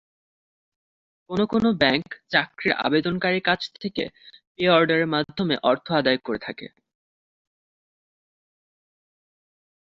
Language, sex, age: Bengali, male, under 19